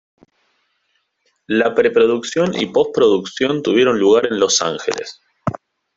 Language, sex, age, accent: Spanish, male, 19-29, Rioplatense: Argentina, Uruguay, este de Bolivia, Paraguay